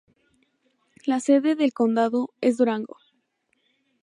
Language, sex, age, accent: Spanish, female, 19-29, México